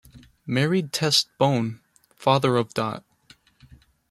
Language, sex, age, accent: English, male, 19-29, United States English